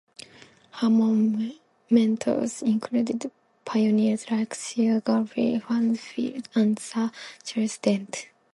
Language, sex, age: English, female, 19-29